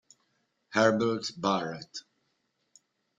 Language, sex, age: Italian, male, 50-59